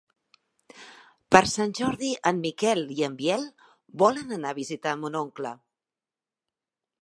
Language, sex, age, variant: Catalan, female, 40-49, Central